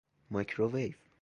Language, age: Persian, 19-29